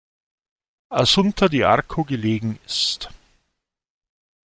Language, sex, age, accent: German, male, 50-59, Deutschland Deutsch